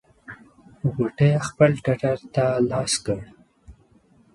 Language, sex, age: Pashto, male, 19-29